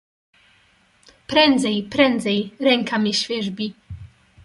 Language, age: Polish, 19-29